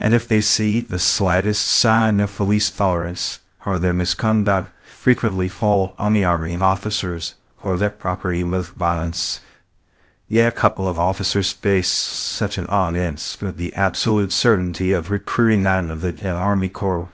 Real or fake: fake